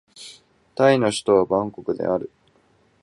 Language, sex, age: Japanese, male, 19-29